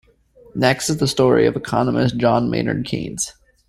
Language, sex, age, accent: English, male, 30-39, United States English